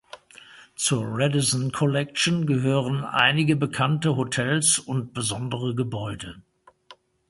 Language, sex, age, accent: German, male, 60-69, Deutschland Deutsch